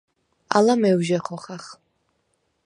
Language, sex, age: Svan, female, 19-29